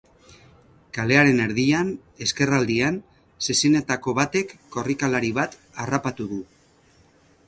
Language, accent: Basque, Mendebalekoa (Araba, Bizkaia, Gipuzkoako mendebaleko herri batzuk)